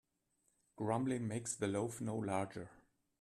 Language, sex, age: English, male, 50-59